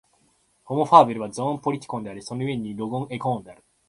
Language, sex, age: Japanese, male, 19-29